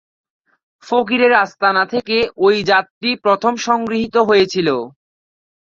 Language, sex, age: Bengali, male, 19-29